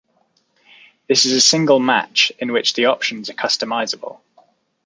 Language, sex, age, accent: English, male, 30-39, England English